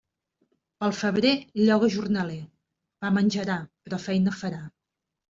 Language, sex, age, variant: Catalan, female, 50-59, Central